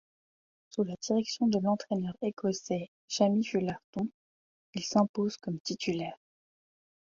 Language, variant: French, Français de métropole